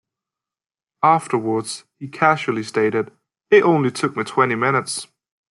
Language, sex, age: English, male, 19-29